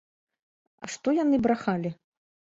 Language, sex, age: Belarusian, female, 19-29